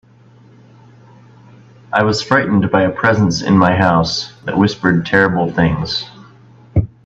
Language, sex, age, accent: English, male, 19-29, United States English